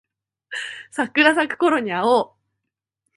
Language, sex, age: Japanese, female, 19-29